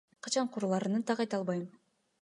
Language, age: Kyrgyz, 19-29